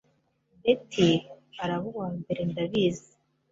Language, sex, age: Kinyarwanda, female, 19-29